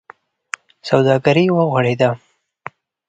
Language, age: Pashto, under 19